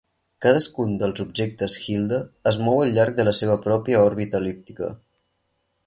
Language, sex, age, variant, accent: Catalan, male, 19-29, Central, Barceloní